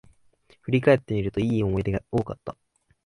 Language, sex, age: Japanese, male, 19-29